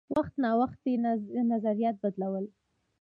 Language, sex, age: Pashto, female, under 19